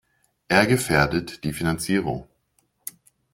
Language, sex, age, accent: German, male, 40-49, Deutschland Deutsch